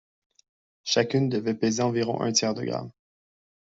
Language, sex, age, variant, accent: French, male, 19-29, Français d'Amérique du Nord, Français du Canada